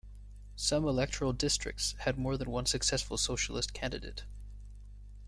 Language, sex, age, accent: English, male, 19-29, United States English